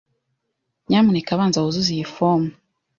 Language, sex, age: Kinyarwanda, female, 19-29